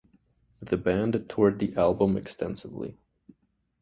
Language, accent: English, Canadian English